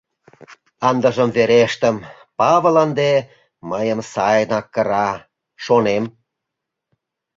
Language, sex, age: Mari, male, 40-49